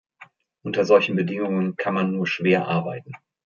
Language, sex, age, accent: German, male, 40-49, Deutschland Deutsch